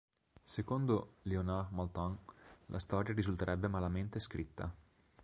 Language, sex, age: Italian, male, 19-29